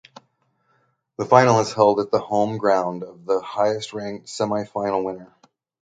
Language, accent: English, United States English